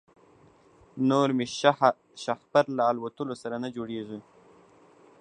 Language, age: Pashto, under 19